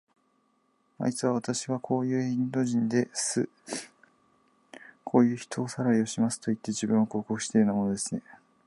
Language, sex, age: Japanese, male, 19-29